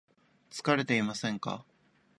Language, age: Japanese, 19-29